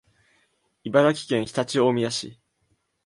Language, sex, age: Japanese, male, 19-29